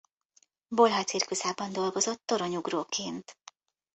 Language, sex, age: Hungarian, female, 50-59